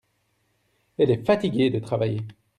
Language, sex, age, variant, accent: French, male, 30-39, Français d'Europe, Français de Belgique